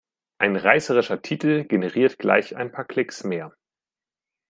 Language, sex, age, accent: German, male, 19-29, Deutschland Deutsch